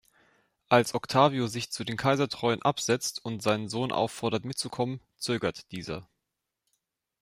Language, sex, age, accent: German, male, 19-29, Deutschland Deutsch